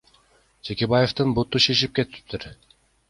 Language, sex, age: Kyrgyz, male, 19-29